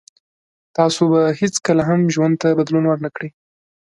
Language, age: Pashto, 19-29